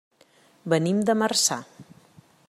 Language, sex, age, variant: Catalan, female, 40-49, Central